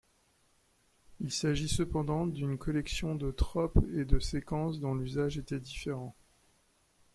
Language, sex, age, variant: French, male, 40-49, Français de métropole